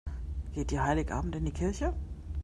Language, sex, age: German, female, 40-49